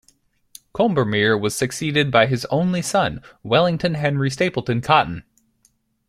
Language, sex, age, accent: English, male, 19-29, United States English